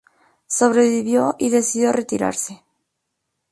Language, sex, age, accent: Spanish, female, 19-29, México